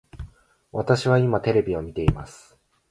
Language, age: Japanese, 19-29